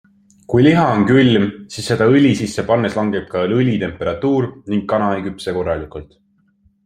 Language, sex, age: Estonian, male, 19-29